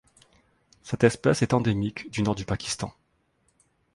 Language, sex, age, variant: French, male, 40-49, Français de métropole